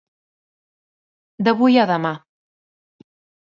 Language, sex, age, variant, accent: Catalan, female, 40-49, Central, central